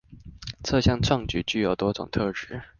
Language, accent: Chinese, 出生地：桃園市